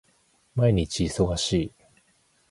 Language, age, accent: Japanese, 30-39, 標準語